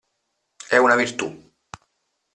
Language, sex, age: Italian, male, 40-49